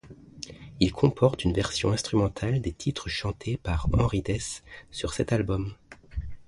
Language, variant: French, Français de métropole